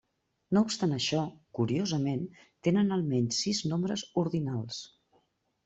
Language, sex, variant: Catalan, female, Central